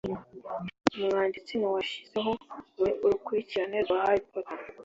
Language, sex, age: Kinyarwanda, female, 19-29